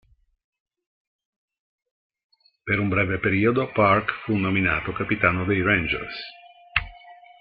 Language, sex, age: Italian, male, 60-69